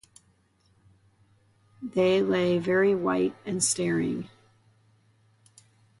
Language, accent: English, United States English